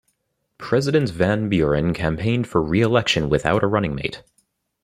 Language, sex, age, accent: English, male, 19-29, United States English